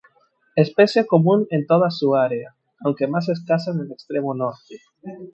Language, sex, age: Spanish, male, 19-29